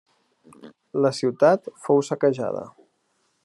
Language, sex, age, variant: Catalan, male, 30-39, Central